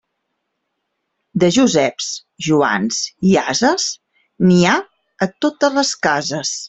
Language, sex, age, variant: Catalan, female, 40-49, Central